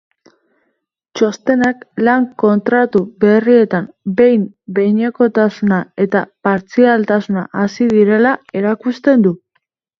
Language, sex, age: Basque, female, 19-29